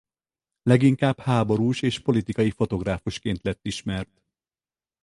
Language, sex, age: Hungarian, male, 50-59